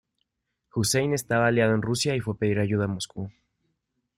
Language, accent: Spanish, México